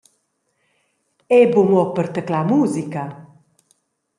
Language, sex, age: Romansh, female, 40-49